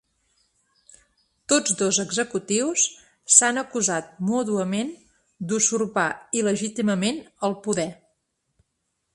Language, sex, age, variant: Catalan, female, 40-49, Central